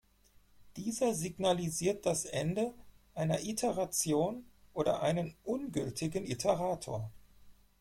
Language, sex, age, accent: German, male, 40-49, Deutschland Deutsch